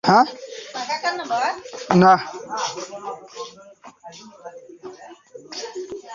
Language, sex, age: Bengali, male, 19-29